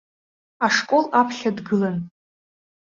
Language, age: Abkhazian, 19-29